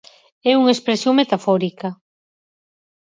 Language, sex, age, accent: Galician, female, 50-59, Central (gheada)